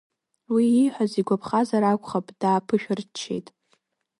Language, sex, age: Abkhazian, female, under 19